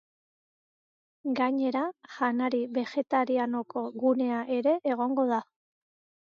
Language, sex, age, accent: Basque, female, 40-49, Mendebalekoa (Araba, Bizkaia, Gipuzkoako mendebaleko herri batzuk)